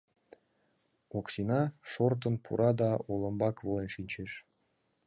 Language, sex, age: Mari, male, 19-29